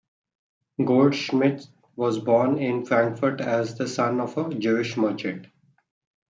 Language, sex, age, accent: English, male, 40-49, India and South Asia (India, Pakistan, Sri Lanka)